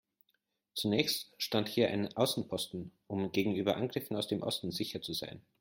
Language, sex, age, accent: German, male, 19-29, Österreichisches Deutsch